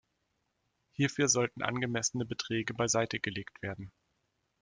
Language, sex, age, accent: German, male, 30-39, Deutschland Deutsch